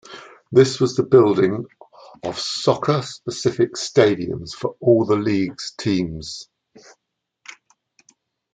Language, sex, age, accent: English, male, 50-59, England English